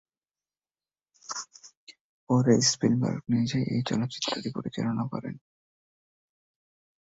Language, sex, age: Bengali, male, 19-29